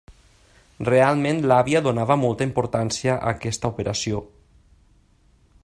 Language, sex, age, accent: Catalan, male, 30-39, valencià